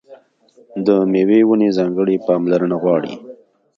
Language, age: Pashto, 30-39